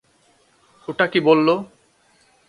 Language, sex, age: Bengali, male, 19-29